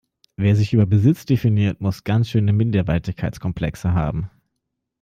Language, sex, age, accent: German, male, 30-39, Deutschland Deutsch